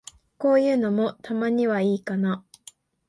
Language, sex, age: Japanese, female, 19-29